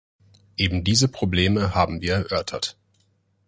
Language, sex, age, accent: German, male, 19-29, Deutschland Deutsch